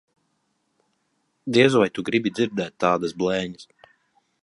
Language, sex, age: Latvian, male, 30-39